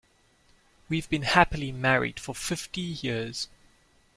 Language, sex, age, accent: English, male, 19-29, Southern African (South Africa, Zimbabwe, Namibia)